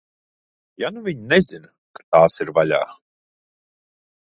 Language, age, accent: Latvian, 30-39, nav